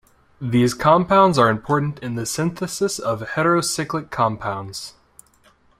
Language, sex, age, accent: English, male, 19-29, United States English